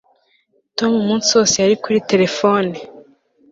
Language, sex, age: Kinyarwanda, female, 19-29